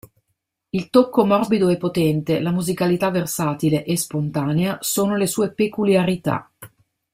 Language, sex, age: Italian, female, 40-49